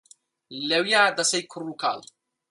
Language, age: Central Kurdish, 19-29